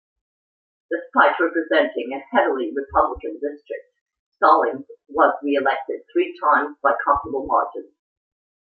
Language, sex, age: English, female, 50-59